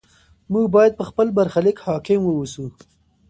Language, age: Pashto, 19-29